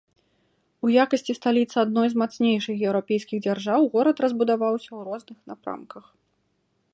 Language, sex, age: Belarusian, female, 30-39